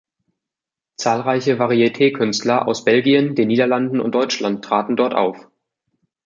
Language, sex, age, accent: German, male, 19-29, Deutschland Deutsch